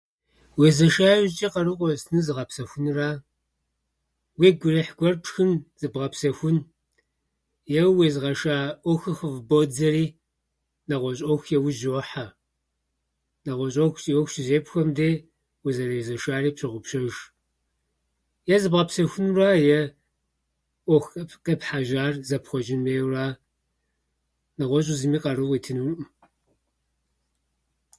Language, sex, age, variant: Kabardian, male, 50-59, Адыгэбзэ (Къэбэрдей, Кирил, псоми зэдай)